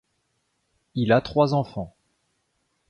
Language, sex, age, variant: French, male, 30-39, Français de métropole